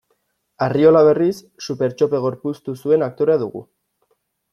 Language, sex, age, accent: Basque, male, 19-29, Erdialdekoa edo Nafarra (Gipuzkoa, Nafarroa)